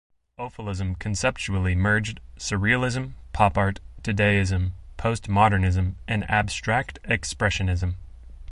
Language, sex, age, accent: English, male, 30-39, United States English